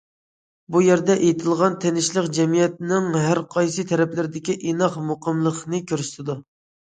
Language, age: Uyghur, 19-29